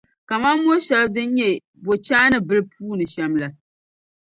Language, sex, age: Dagbani, female, 30-39